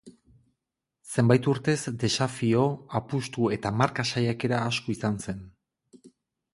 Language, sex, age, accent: Basque, male, 40-49, Erdialdekoa edo Nafarra (Gipuzkoa, Nafarroa)